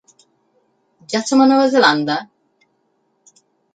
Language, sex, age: Catalan, female, 50-59